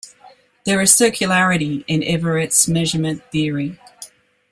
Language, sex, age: English, female, 60-69